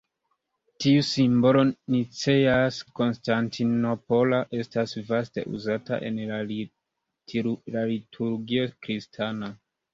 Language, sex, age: Esperanto, male, 19-29